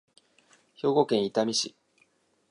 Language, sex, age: Japanese, male, 19-29